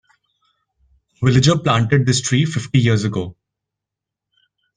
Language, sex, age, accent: English, male, 19-29, India and South Asia (India, Pakistan, Sri Lanka)